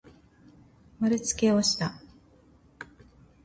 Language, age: Japanese, 50-59